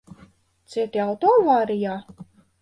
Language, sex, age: Latvian, female, 50-59